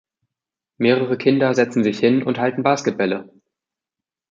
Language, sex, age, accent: German, male, 19-29, Deutschland Deutsch